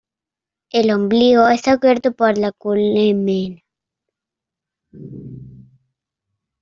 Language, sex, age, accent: Spanish, male, under 19, Andino-Pacífico: Colombia, Perú, Ecuador, oeste de Bolivia y Venezuela andina